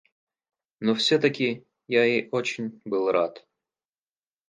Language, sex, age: Russian, male, 19-29